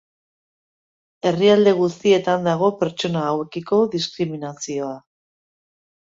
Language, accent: Basque, Erdialdekoa edo Nafarra (Gipuzkoa, Nafarroa)